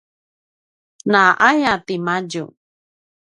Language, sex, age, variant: Paiwan, female, 50-59, pinayuanan a kinaikacedasan (東排灣語)